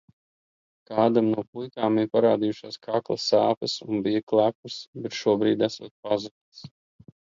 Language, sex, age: Latvian, male, 30-39